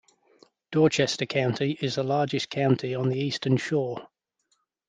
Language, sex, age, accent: English, male, 30-39, England English